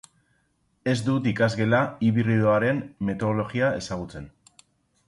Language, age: Basque, under 19